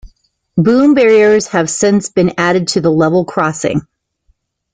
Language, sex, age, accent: English, female, 50-59, United States English